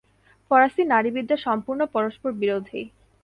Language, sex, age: Bengali, female, 19-29